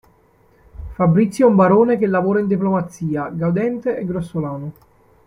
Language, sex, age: Italian, male, 19-29